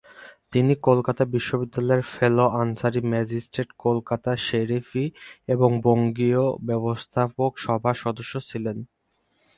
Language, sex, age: Bengali, male, 19-29